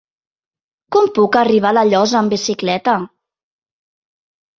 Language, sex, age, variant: Catalan, female, 40-49, Central